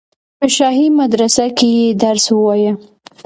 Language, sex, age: Pashto, female, 19-29